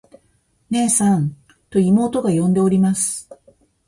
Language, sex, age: Japanese, female, 50-59